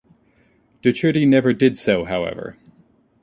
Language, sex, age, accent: English, male, 30-39, United States English